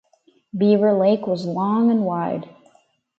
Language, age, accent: English, 19-29, Canadian English